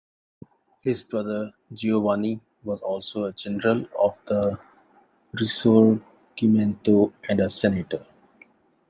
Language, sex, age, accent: English, male, 40-49, India and South Asia (India, Pakistan, Sri Lanka)